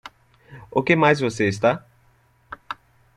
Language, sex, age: Portuguese, male, 30-39